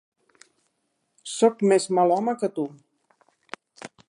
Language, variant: Catalan, Central